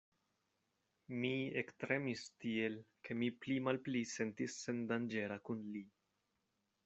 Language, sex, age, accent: Esperanto, male, 19-29, Internacia